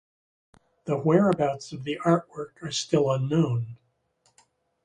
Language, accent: English, United States English